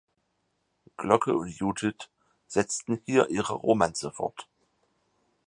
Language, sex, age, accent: German, male, 19-29, Deutschland Deutsch